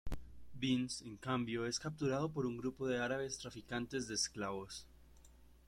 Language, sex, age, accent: Spanish, male, under 19, Caribe: Cuba, Venezuela, Puerto Rico, República Dominicana, Panamá, Colombia caribeña, México caribeño, Costa del golfo de México